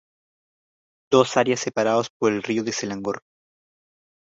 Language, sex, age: Spanish, male, under 19